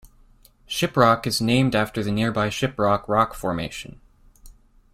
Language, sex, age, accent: English, male, 19-29, United States English